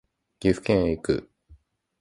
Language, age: Japanese, 19-29